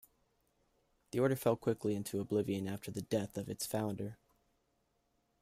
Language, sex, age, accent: English, male, 19-29, United States English